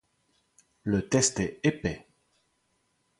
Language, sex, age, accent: French, male, 30-39, Français de Belgique